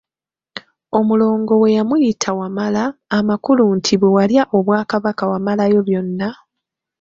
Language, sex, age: Ganda, female, 30-39